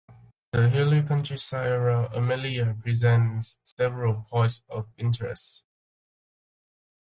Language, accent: English, United States English